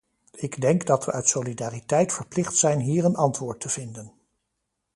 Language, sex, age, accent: Dutch, male, 50-59, Nederlands Nederlands